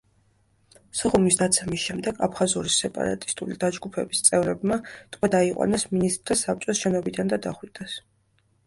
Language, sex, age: Georgian, female, 19-29